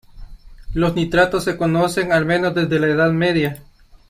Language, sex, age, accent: Spanish, male, 19-29, América central